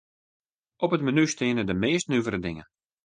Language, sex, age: Western Frisian, male, 19-29